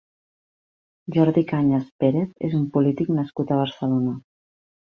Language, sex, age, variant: Catalan, female, 40-49, Central